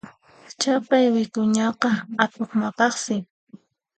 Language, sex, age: Puno Quechua, female, 19-29